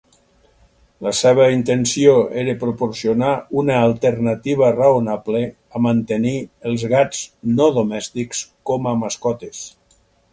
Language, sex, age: Catalan, male, 60-69